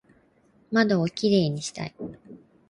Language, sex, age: Japanese, female, 30-39